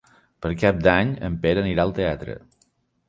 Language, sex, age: Catalan, male, 40-49